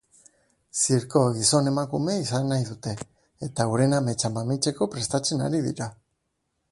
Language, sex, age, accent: Basque, male, 40-49, Batua